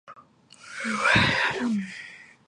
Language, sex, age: English, female, 19-29